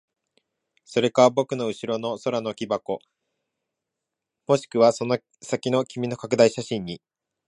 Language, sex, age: Japanese, male, 19-29